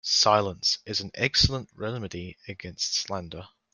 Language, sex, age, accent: English, male, 19-29, Australian English